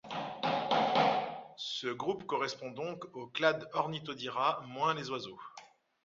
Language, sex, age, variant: French, male, 30-39, Français de métropole